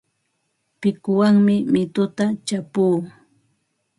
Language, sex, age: Ambo-Pasco Quechua, female, 60-69